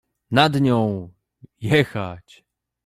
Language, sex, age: Polish, male, 90+